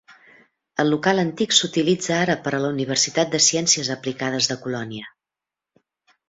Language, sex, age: Catalan, female, 60-69